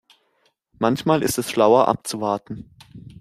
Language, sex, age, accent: German, male, 19-29, Deutschland Deutsch